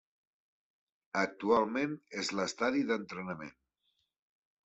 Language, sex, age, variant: Catalan, male, 60-69, Central